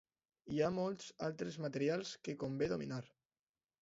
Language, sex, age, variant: Catalan, male, under 19, Alacantí